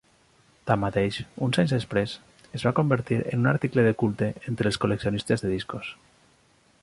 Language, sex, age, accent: Catalan, male, 40-49, valencià